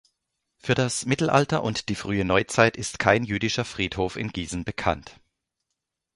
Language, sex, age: German, male, 40-49